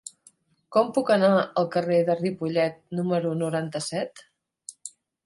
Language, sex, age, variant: Catalan, female, 50-59, Nord-Occidental